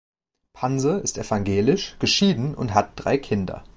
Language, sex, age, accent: German, male, 19-29, Deutschland Deutsch